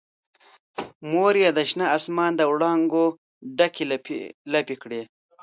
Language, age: Pashto, under 19